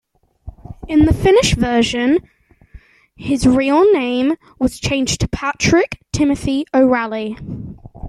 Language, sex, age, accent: English, male, under 19, England English